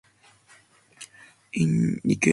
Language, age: English, under 19